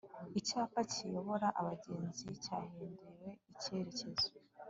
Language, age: Kinyarwanda, 19-29